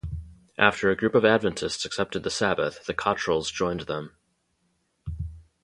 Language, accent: English, United States English